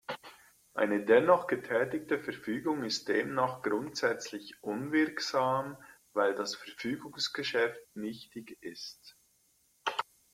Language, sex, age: German, male, 40-49